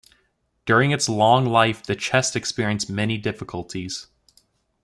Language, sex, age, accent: English, male, 19-29, United States English